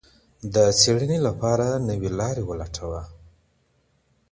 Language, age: Pashto, 30-39